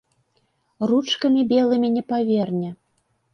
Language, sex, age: Belarusian, female, 40-49